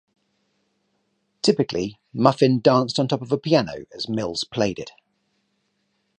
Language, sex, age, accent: English, male, 40-49, England English